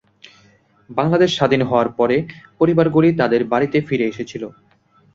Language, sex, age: Bengali, male, 19-29